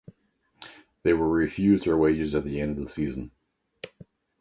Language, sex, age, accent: English, male, 50-59, Canadian English